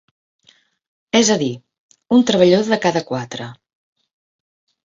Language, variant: Catalan, Central